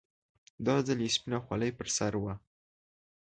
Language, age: Pashto, under 19